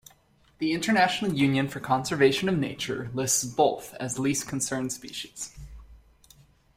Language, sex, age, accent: English, male, 30-39, United States English